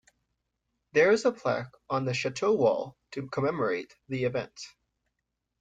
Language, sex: English, male